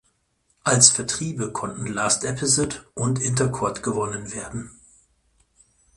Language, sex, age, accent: German, male, 40-49, Deutschland Deutsch